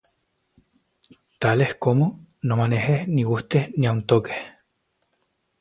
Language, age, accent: Spanish, 19-29, España: Islas Canarias